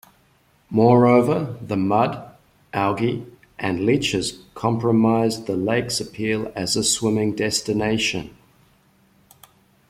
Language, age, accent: English, 30-39, New Zealand English